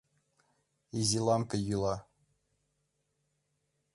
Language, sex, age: Mari, male, 19-29